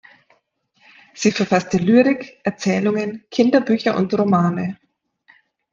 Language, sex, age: German, female, 30-39